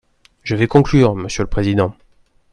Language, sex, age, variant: French, male, 19-29, Français de métropole